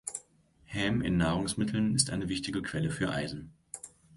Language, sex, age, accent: German, male, 19-29, Deutschland Deutsch